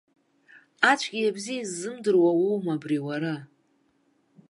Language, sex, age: Abkhazian, female, 50-59